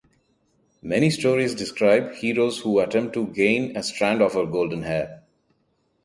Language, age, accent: English, 30-39, India and South Asia (India, Pakistan, Sri Lanka)